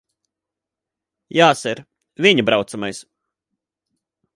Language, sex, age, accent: Latvian, male, 30-39, bez akcenta